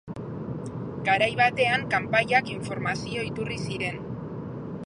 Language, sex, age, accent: Basque, female, 40-49, Mendebalekoa (Araba, Bizkaia, Gipuzkoako mendebaleko herri batzuk)